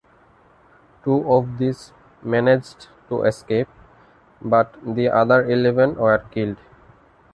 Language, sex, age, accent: English, male, 19-29, India and South Asia (India, Pakistan, Sri Lanka)